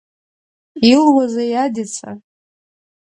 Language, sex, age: Abkhazian, female, under 19